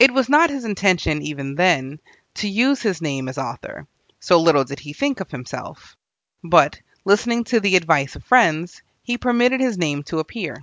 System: none